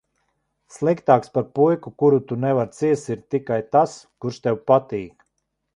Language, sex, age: Latvian, male, 50-59